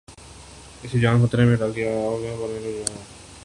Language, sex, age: Urdu, male, 19-29